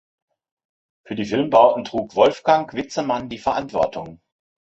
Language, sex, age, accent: German, male, 60-69, Deutschland Deutsch